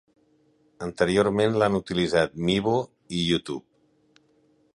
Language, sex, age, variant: Catalan, male, 50-59, Central